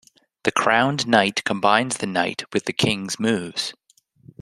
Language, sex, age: English, male, 19-29